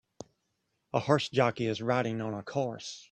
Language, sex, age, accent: English, male, 40-49, United States English